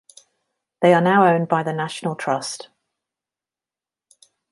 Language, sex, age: English, female, 30-39